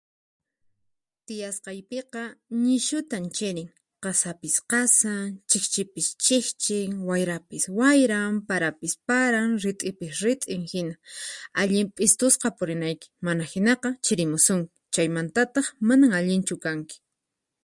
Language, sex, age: Puno Quechua, female, 19-29